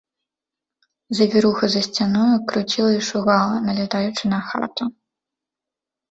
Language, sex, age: Belarusian, female, 19-29